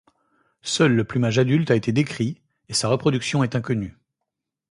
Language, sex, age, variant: French, male, 40-49, Français de métropole